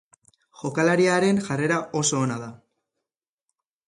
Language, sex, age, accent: Basque, male, 19-29, Mendebalekoa (Araba, Bizkaia, Gipuzkoako mendebaleko herri batzuk)